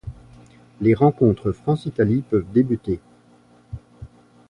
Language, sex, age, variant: French, male, 50-59, Français de métropole